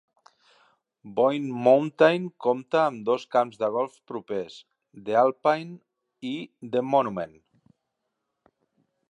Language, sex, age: Catalan, male, 50-59